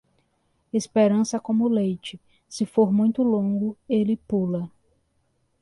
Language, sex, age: Portuguese, female, 19-29